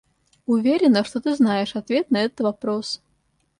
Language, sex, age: Russian, female, 30-39